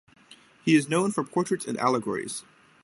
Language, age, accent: English, 19-29, United States English